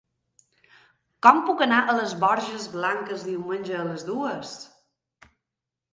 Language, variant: Catalan, Balear